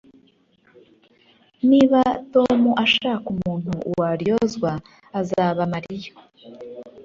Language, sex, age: Kinyarwanda, female, 30-39